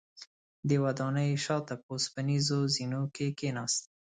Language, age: Pashto, 30-39